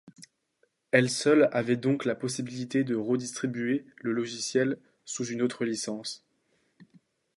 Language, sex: French, male